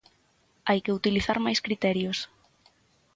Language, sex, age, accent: Galician, female, 19-29, Central (gheada); Normativo (estándar)